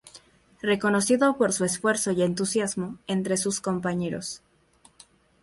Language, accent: Spanish, México